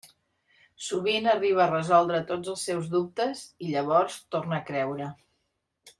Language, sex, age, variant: Catalan, female, 50-59, Central